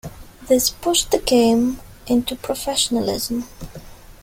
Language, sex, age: English, female, 19-29